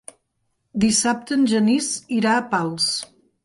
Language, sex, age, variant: Catalan, female, 60-69, Central